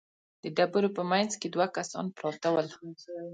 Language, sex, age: Pashto, female, 19-29